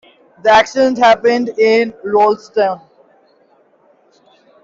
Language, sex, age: English, male, 19-29